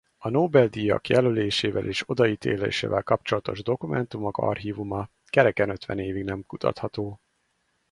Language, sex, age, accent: Hungarian, male, 30-39, budapesti